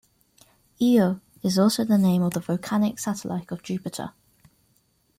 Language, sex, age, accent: English, female, 19-29, England English